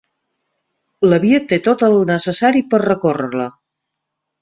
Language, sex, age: Catalan, female, 40-49